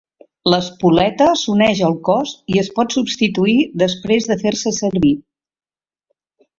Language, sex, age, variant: Catalan, female, 60-69, Central